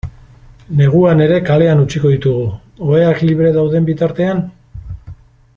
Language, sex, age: Basque, male, 60-69